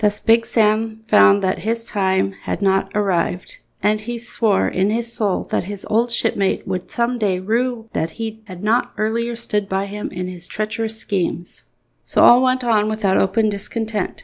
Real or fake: real